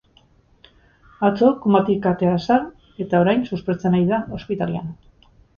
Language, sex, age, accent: Basque, female, 50-59, Erdialdekoa edo Nafarra (Gipuzkoa, Nafarroa)